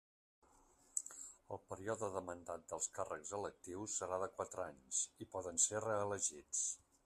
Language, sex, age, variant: Catalan, male, 50-59, Central